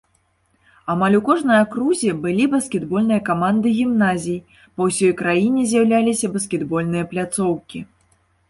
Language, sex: Belarusian, female